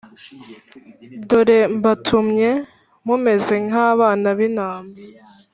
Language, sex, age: Kinyarwanda, female, under 19